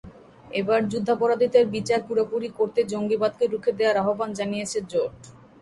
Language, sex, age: Bengali, female, 30-39